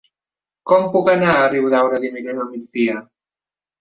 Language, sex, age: Catalan, male, 30-39